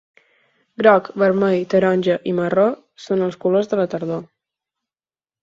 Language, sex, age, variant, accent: Catalan, female, 19-29, Balear, menorquí